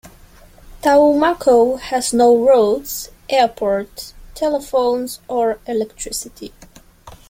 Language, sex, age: English, female, 19-29